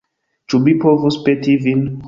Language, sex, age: Esperanto, male, 19-29